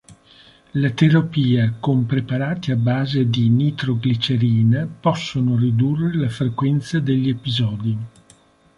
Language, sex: Italian, male